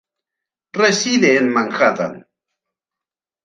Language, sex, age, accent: Spanish, male, 40-49, Rioplatense: Argentina, Uruguay, este de Bolivia, Paraguay